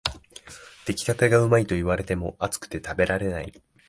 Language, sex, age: Japanese, male, 19-29